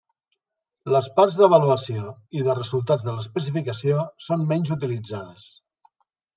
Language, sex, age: Catalan, male, 50-59